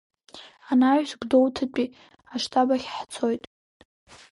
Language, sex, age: Abkhazian, female, under 19